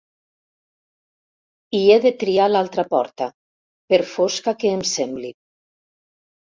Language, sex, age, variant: Catalan, female, 60-69, Septentrional